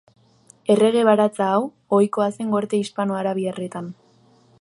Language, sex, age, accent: Basque, female, under 19, Erdialdekoa edo Nafarra (Gipuzkoa, Nafarroa)